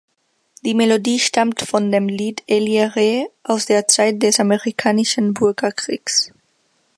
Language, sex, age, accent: German, female, under 19, Deutschland Deutsch